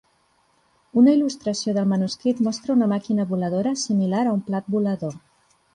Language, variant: Catalan, Central